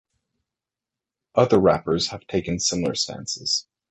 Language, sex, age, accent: English, male, 30-39, Canadian English